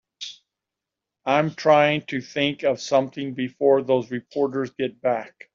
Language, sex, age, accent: English, male, 50-59, United States English